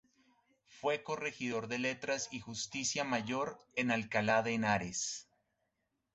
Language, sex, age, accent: Spanish, male, 40-49, Andino-Pacífico: Colombia, Perú, Ecuador, oeste de Bolivia y Venezuela andina